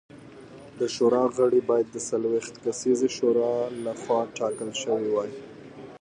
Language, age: Pashto, 19-29